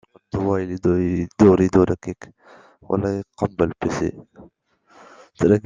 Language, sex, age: French, male, 19-29